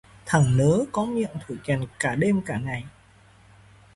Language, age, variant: Vietnamese, 19-29, Hà Nội